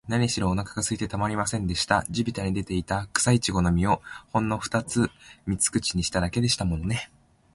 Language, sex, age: Japanese, male, 19-29